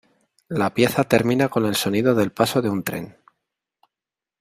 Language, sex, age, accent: Spanish, male, 30-39, España: Centro-Sur peninsular (Madrid, Toledo, Castilla-La Mancha)